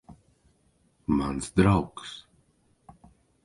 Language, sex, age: Latvian, male, 40-49